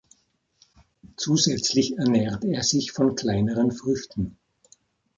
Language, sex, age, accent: German, male, 60-69, Österreichisches Deutsch